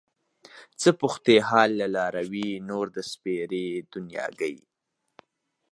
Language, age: Pashto, under 19